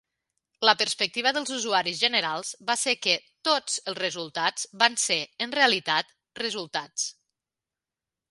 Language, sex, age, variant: Catalan, female, 40-49, Nord-Occidental